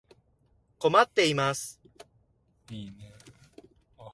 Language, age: Japanese, 19-29